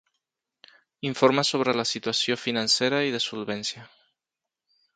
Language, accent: Catalan, central; aprenent (recent, des del castellà)